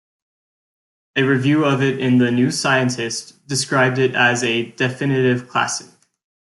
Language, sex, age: English, male, 19-29